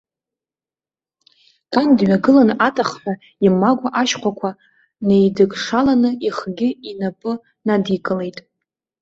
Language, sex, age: Abkhazian, female, 19-29